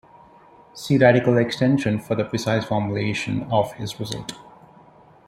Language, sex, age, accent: English, male, 30-39, India and South Asia (India, Pakistan, Sri Lanka)